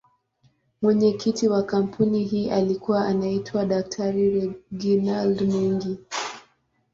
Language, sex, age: Swahili, female, 19-29